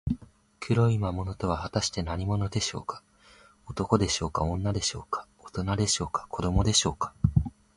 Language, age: Japanese, 19-29